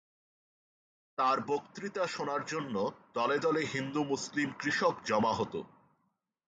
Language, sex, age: Bengali, male, 40-49